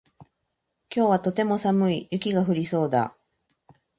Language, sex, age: Japanese, female, 40-49